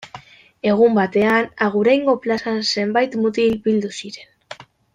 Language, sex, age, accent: Basque, female, 19-29, Mendebalekoa (Araba, Bizkaia, Gipuzkoako mendebaleko herri batzuk)